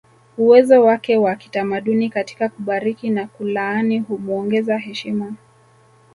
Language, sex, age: Swahili, male, 30-39